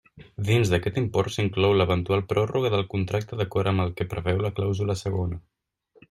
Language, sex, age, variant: Catalan, male, 19-29, Central